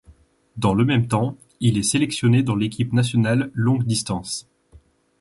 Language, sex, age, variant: French, male, 19-29, Français de métropole